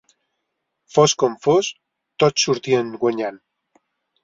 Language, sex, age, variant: Catalan, male, 40-49, Central